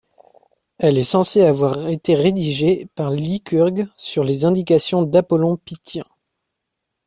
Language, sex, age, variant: French, male, under 19, Français de métropole